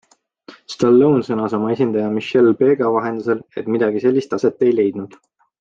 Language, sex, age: Estonian, male, 19-29